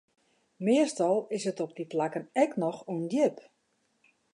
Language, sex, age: Western Frisian, female, 60-69